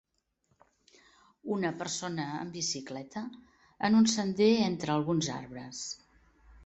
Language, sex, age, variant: Catalan, female, 60-69, Central